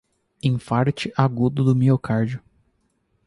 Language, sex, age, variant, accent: Portuguese, male, 19-29, Portuguese (Brasil), Paulista